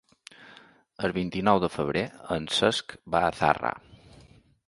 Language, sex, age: Catalan, male, 40-49